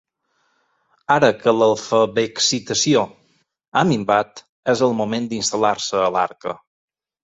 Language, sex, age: Catalan, male, 50-59